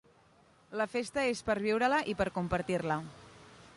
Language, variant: Catalan, Central